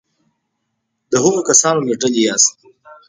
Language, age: Pashto, 19-29